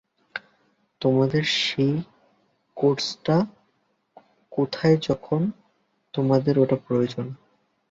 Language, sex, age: Bengali, male, 19-29